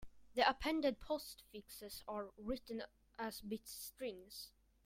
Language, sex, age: English, male, under 19